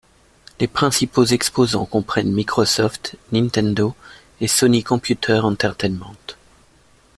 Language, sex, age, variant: French, male, 40-49, Français de métropole